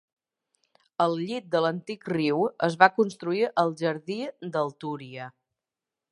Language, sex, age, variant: Catalan, female, 30-39, Balear